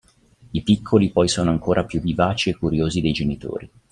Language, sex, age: Italian, male, 30-39